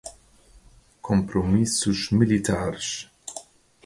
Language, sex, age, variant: Portuguese, male, 40-49, Portuguese (Portugal)